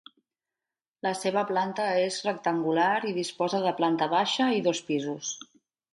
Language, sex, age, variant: Catalan, female, 30-39, Central